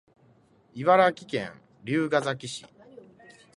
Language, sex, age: Japanese, male, 19-29